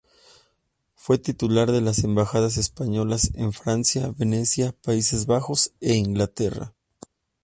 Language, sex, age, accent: Spanish, female, 19-29, México